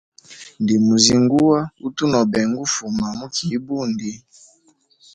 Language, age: Hemba, 19-29